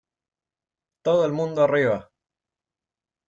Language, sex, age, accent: Spanish, male, 30-39, Rioplatense: Argentina, Uruguay, este de Bolivia, Paraguay